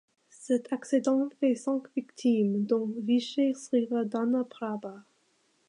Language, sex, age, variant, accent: French, female, 19-29, Français d'Amérique du Nord, Français des États-Unis